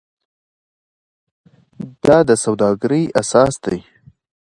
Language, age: Pashto, 19-29